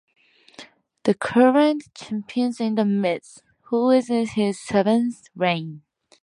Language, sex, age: English, female, 19-29